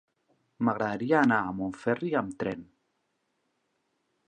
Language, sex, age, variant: Catalan, male, 40-49, Central